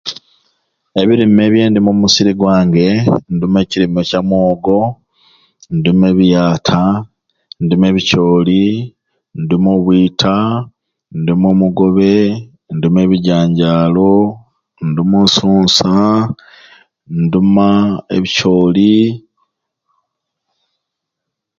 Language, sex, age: Ruuli, male, 30-39